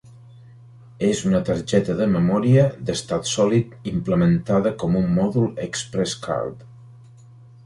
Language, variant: Catalan, Central